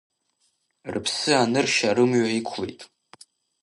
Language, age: Abkhazian, under 19